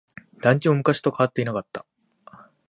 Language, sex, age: Japanese, male, 19-29